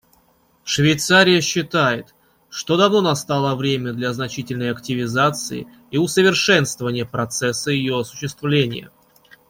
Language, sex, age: Russian, male, 30-39